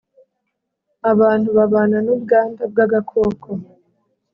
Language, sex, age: Kinyarwanda, male, 19-29